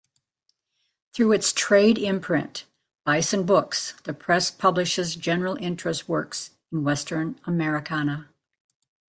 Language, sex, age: English, female, 70-79